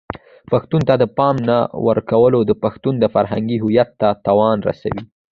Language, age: Pashto, under 19